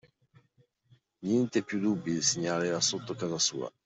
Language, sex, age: Italian, male, 50-59